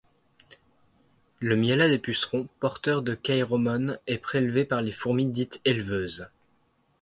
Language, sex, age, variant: French, male, 19-29, Français de métropole